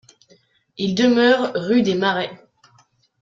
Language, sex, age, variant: French, female, 19-29, Français de métropole